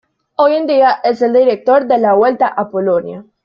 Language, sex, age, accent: Spanish, female, under 19, América central